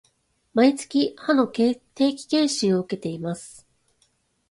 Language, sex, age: Japanese, female, 30-39